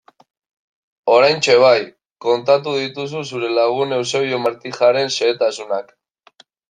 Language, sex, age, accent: Basque, male, 19-29, Mendebalekoa (Araba, Bizkaia, Gipuzkoako mendebaleko herri batzuk)